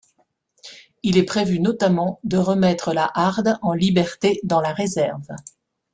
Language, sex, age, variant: French, female, 50-59, Français de métropole